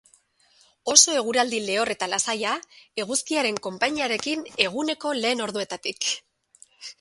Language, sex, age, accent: Basque, female, 40-49, Erdialdekoa edo Nafarra (Gipuzkoa, Nafarroa)